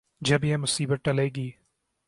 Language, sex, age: Urdu, male, 19-29